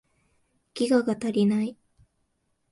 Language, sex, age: Japanese, female, 19-29